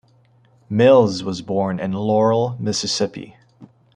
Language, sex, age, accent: English, male, 19-29, United States English